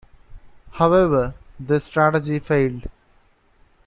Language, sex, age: English, male, 19-29